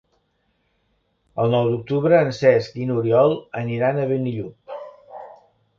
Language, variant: Catalan, Central